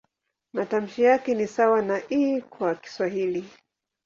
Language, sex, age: Swahili, female, 50-59